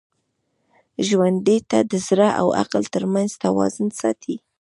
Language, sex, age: Pashto, female, 19-29